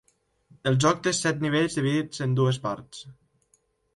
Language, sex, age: Catalan, male, under 19